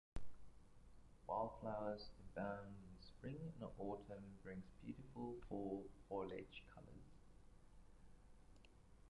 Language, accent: English, Australian English